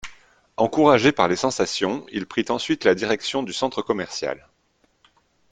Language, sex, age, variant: French, male, 30-39, Français de métropole